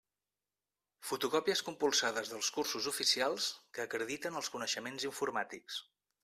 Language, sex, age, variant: Catalan, male, 40-49, Central